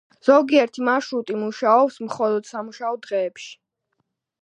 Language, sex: Georgian, female